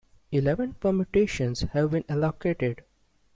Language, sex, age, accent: English, male, 19-29, India and South Asia (India, Pakistan, Sri Lanka)